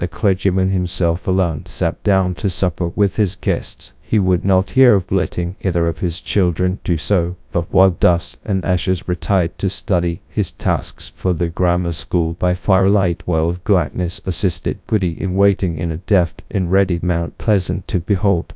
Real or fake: fake